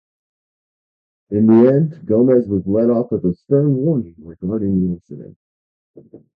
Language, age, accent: English, 40-49, United States English